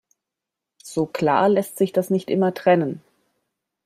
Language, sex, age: German, female, 40-49